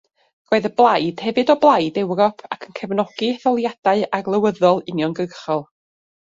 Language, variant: Welsh, North-Western Welsh